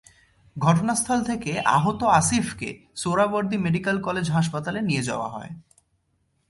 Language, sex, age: Bengali, male, 19-29